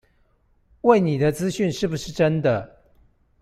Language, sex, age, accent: Chinese, male, 40-49, 出生地：臺北市